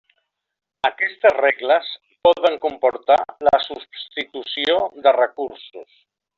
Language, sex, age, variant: Catalan, male, 50-59, Nord-Occidental